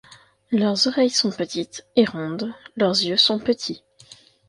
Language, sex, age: French, female, 30-39